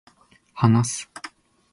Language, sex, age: Japanese, male, 19-29